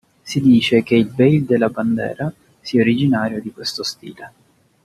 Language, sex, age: Italian, male, 19-29